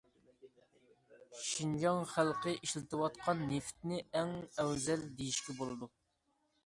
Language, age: Uyghur, 19-29